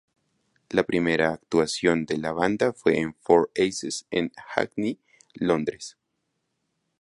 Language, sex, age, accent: Spanish, male, 19-29, Andino-Pacífico: Colombia, Perú, Ecuador, oeste de Bolivia y Venezuela andina